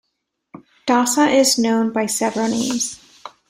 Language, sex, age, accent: English, female, 19-29, United States English